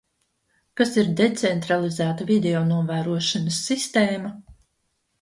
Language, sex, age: Latvian, female, 60-69